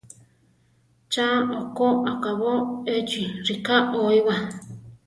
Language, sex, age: Central Tarahumara, female, 30-39